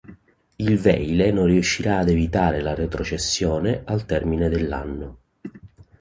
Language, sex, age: Italian, male, 40-49